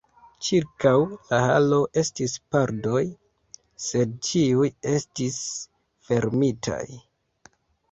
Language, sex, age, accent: Esperanto, male, 19-29, Internacia